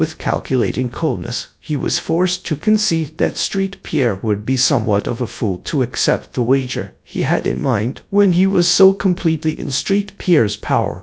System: TTS, GradTTS